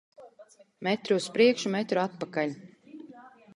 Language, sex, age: Latvian, female, 50-59